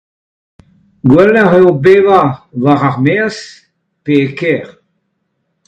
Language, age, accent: Breton, 70-79, Leoneg